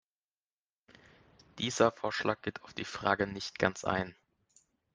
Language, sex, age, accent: German, male, under 19, Deutschland Deutsch